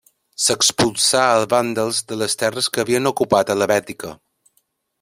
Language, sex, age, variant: Catalan, male, 30-39, Balear